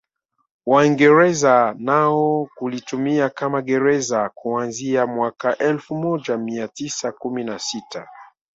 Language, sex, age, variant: Swahili, male, 40-49, Kiswahili cha Bara ya Tanzania